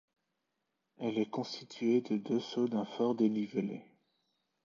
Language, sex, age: French, male, 19-29